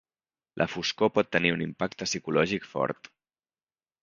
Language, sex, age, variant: Catalan, male, 30-39, Central